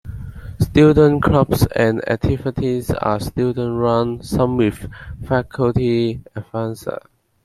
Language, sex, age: English, male, under 19